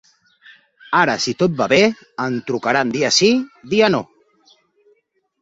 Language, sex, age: Catalan, male, 30-39